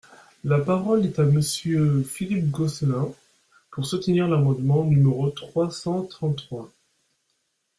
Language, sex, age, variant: French, male, 19-29, Français de métropole